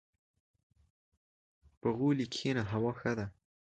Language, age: Pashto, under 19